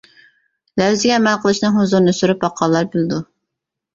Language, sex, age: Uyghur, female, 19-29